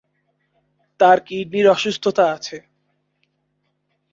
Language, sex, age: Bengali, male, 19-29